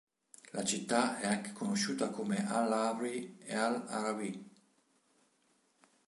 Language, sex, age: Italian, male, 50-59